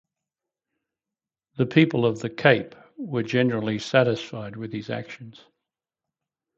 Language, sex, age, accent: English, male, 60-69, Australian English